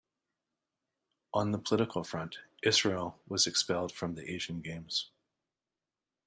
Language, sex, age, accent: English, male, 40-49, Canadian English